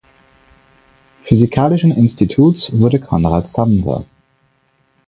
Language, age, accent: German, 30-39, Österreichisches Deutsch